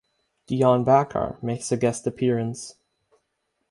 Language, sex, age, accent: English, male, 19-29, United States English; England English